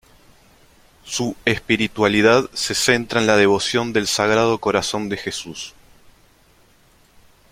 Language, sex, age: Spanish, male, 40-49